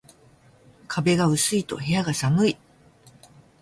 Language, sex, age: Japanese, female, 60-69